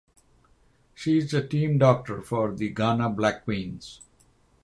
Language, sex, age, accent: English, male, 50-59, United States English; England English